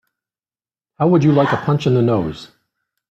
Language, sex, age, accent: English, male, 50-59, United States English